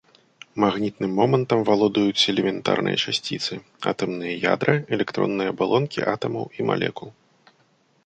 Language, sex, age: Belarusian, male, 30-39